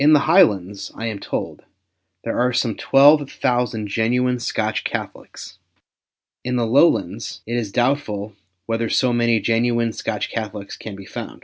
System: none